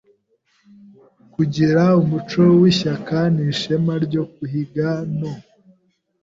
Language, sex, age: Kinyarwanda, male, 19-29